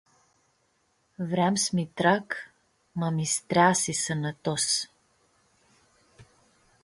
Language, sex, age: Aromanian, female, 30-39